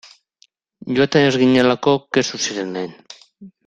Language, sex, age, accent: Basque, male, 40-49, Mendebalekoa (Araba, Bizkaia, Gipuzkoako mendebaleko herri batzuk)